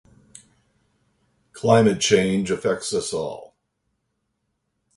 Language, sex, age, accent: English, male, 60-69, United States English